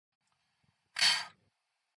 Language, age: Korean, 19-29